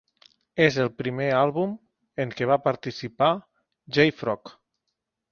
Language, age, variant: Catalan, 30-39, Nord-Occidental